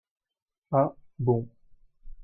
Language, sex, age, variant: French, male, 19-29, Français de métropole